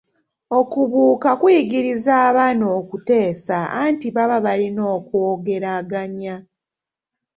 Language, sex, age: Ganda, female, 19-29